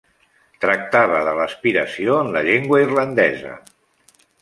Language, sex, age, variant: Catalan, male, 60-69, Central